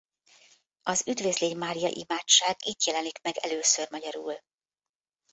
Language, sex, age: Hungarian, female, 50-59